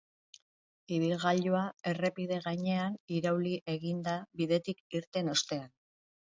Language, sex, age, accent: Basque, female, 50-59, Mendebalekoa (Araba, Bizkaia, Gipuzkoako mendebaleko herri batzuk)